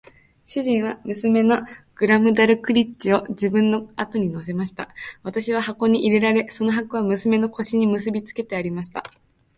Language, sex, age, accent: Japanese, female, under 19, 標準語